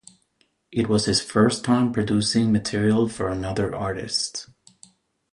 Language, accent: English, Canadian English